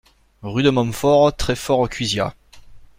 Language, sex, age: French, male, 40-49